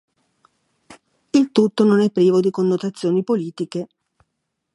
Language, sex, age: Italian, female, 60-69